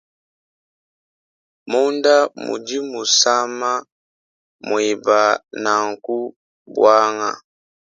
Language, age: Luba-Lulua, 19-29